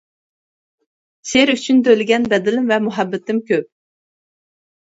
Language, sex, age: Uyghur, female, 30-39